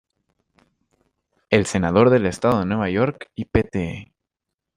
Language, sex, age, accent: Spanish, male, under 19, América central